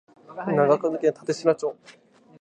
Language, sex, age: Japanese, male, 19-29